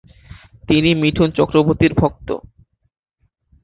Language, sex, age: Bengali, male, under 19